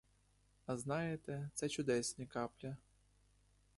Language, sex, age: Ukrainian, male, 19-29